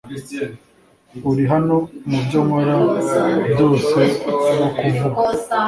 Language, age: Kinyarwanda, 19-29